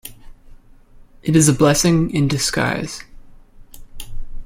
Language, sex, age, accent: English, male, 19-29, United States English